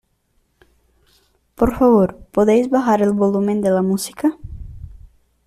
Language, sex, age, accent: Spanish, female, under 19, México